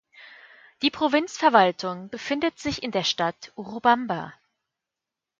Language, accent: German, Deutschland Deutsch